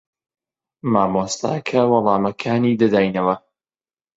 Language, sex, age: Central Kurdish, male, 19-29